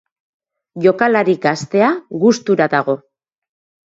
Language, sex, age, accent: Basque, female, 40-49, Mendebalekoa (Araba, Bizkaia, Gipuzkoako mendebaleko herri batzuk)